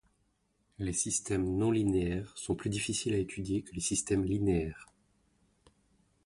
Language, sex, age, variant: French, male, 30-39, Français de métropole